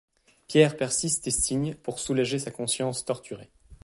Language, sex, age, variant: French, male, 19-29, Français de métropole